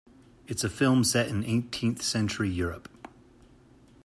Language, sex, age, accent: English, male, 30-39, United States English